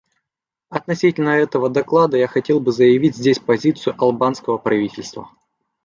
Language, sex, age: Russian, male, 19-29